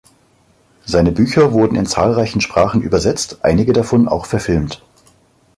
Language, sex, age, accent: German, male, 40-49, Deutschland Deutsch